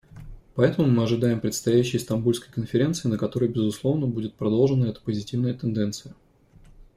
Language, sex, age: Russian, male, 30-39